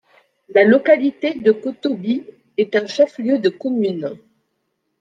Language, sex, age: French, female, 50-59